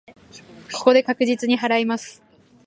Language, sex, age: Japanese, female, under 19